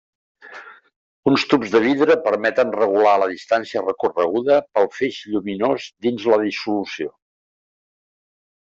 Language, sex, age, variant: Catalan, male, 70-79, Central